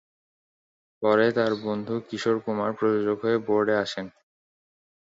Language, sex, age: Bengali, male, 19-29